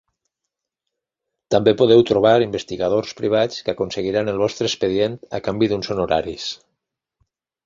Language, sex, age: Catalan, male, 50-59